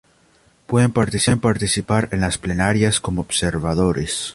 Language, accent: Spanish, Andino-Pacífico: Colombia, Perú, Ecuador, oeste de Bolivia y Venezuela andina